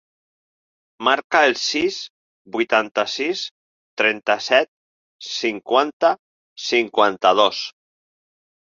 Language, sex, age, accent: Catalan, male, 50-59, valencià